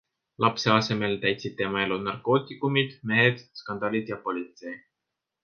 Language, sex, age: Estonian, male, 19-29